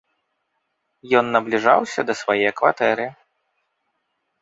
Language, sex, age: Belarusian, male, 30-39